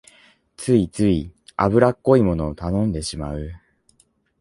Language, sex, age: Japanese, male, 30-39